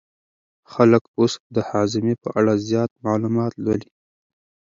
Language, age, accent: Pashto, 30-39, پکتیا ولایت، احمدزی